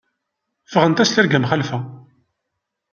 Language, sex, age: Kabyle, male, 30-39